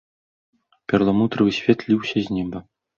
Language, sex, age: Belarusian, male, 19-29